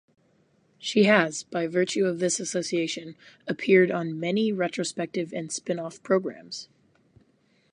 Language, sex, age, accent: English, female, 19-29, United States English